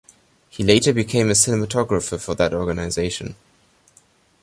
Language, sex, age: English, male, under 19